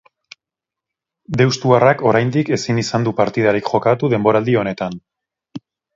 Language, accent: Basque, Erdialdekoa edo Nafarra (Gipuzkoa, Nafarroa)